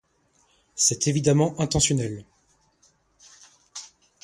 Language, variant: French, Français de métropole